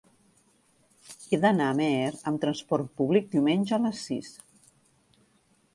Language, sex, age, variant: Catalan, female, 40-49, Central